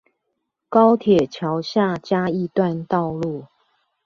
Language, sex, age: Chinese, female, 50-59